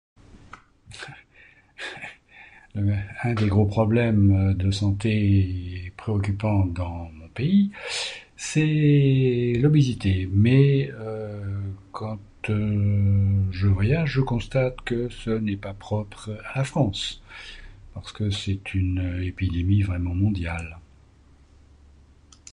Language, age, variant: French, 70-79, Français de métropole